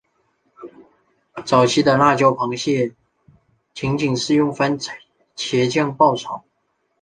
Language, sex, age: Chinese, male, under 19